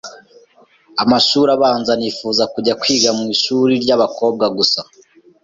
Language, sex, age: Kinyarwanda, male, 19-29